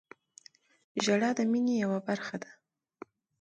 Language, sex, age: Pashto, female, 19-29